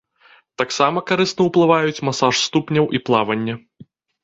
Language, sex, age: Belarusian, male, 30-39